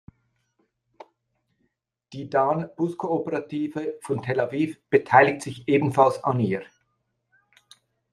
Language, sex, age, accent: German, male, 50-59, Schweizerdeutsch